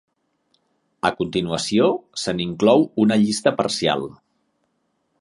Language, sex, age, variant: Catalan, male, 40-49, Central